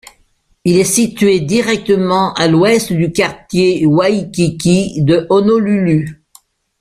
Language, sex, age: French, female, 70-79